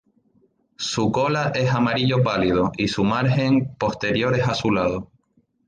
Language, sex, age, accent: Spanish, male, 19-29, España: Islas Canarias